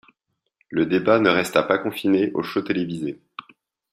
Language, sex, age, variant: French, male, 30-39, Français de métropole